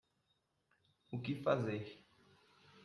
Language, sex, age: Portuguese, male, 19-29